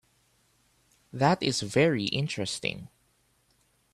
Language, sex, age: English, male, under 19